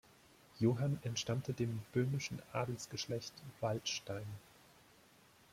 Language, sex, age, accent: German, male, 19-29, Deutschland Deutsch